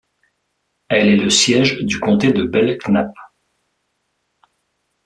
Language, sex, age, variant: French, male, 40-49, Français de métropole